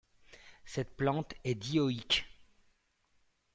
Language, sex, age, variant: French, male, 50-59, Français de métropole